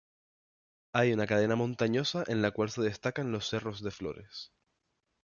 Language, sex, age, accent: Spanish, male, 19-29, España: Islas Canarias